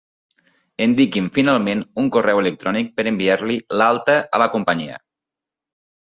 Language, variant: Catalan, Nord-Occidental